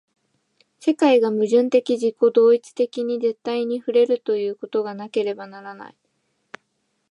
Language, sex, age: Japanese, female, 19-29